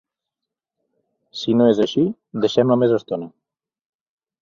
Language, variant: Catalan, Central